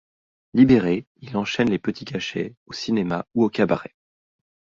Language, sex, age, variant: French, male, 30-39, Français de métropole